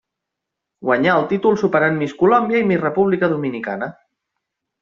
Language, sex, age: Catalan, male, 30-39